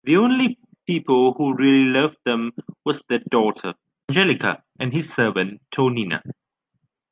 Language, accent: English, United States English